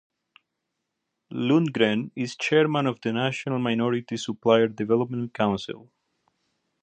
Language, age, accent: English, 30-39, United States English